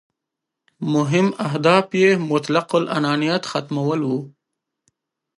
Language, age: Pashto, 19-29